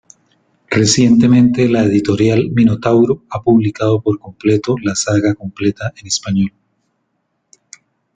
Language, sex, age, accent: Spanish, male, 50-59, Andino-Pacífico: Colombia, Perú, Ecuador, oeste de Bolivia y Venezuela andina